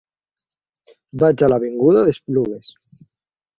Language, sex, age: Catalan, male, 19-29